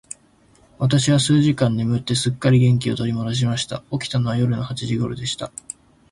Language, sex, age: Japanese, male, 19-29